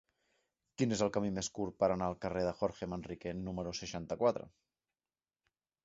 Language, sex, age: Catalan, male, 30-39